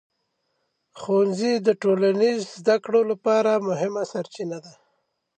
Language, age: Pashto, 40-49